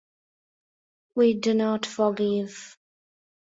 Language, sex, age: English, female, 19-29